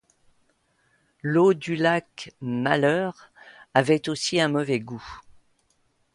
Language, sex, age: French, female, 60-69